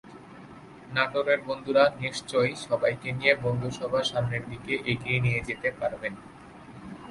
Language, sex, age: Bengali, male, 19-29